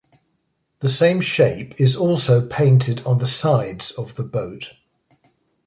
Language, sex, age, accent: English, male, 70-79, England English